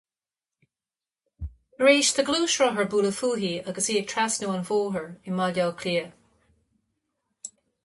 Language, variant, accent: Irish, Gaeilge na Mumhan, Cainteoir líofa, ní ó dhúchas